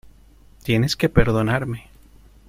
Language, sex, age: Spanish, male, 30-39